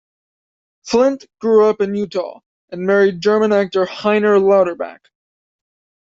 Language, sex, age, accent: English, male, 19-29, United States English